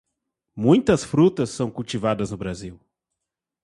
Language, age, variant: Portuguese, 30-39, Portuguese (Brasil)